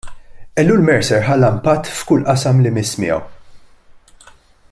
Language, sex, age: Maltese, male, 40-49